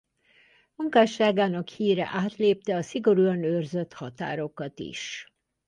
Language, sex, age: Hungarian, female, 70-79